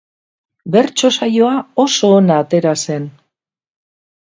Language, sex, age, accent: Basque, female, 60-69, Mendebalekoa (Araba, Bizkaia, Gipuzkoako mendebaleko herri batzuk)